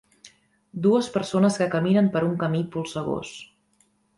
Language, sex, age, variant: Catalan, female, 30-39, Central